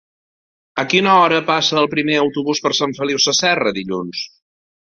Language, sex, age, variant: Catalan, male, 50-59, Central